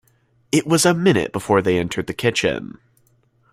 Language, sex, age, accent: English, male, under 19, United States English